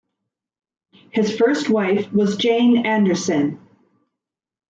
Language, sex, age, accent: English, female, 40-49, Canadian English